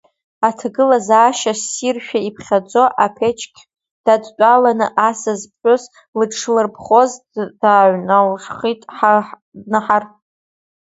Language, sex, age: Abkhazian, female, under 19